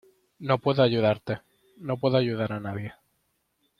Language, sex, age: Spanish, male, 19-29